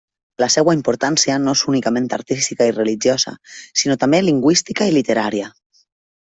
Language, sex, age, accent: Catalan, female, 30-39, valencià